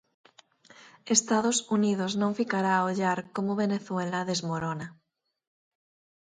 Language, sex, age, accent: Galician, female, 30-39, Normativo (estándar)